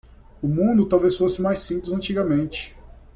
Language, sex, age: Portuguese, male, 19-29